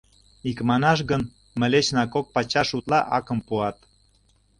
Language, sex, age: Mari, male, 60-69